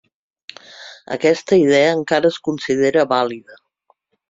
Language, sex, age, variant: Catalan, female, 60-69, Central